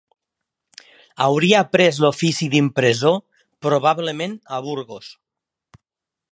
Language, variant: Catalan, Nord-Occidental